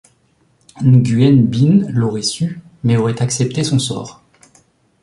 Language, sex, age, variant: French, male, 40-49, Français de métropole